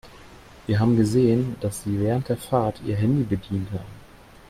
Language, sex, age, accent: German, male, 30-39, Deutschland Deutsch